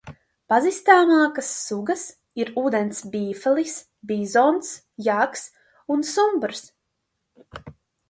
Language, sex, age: Latvian, female, 19-29